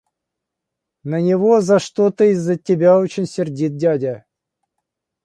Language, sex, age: Russian, male, 50-59